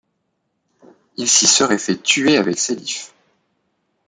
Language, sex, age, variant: French, male, 19-29, Français de métropole